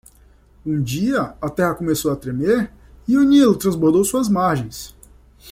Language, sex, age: Portuguese, male, 19-29